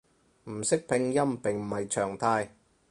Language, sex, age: Cantonese, male, 30-39